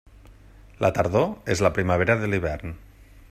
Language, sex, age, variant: Catalan, male, 30-39, Nord-Occidental